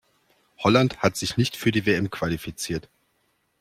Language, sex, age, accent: German, male, 40-49, Deutschland Deutsch